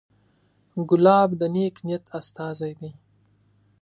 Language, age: Pashto, 19-29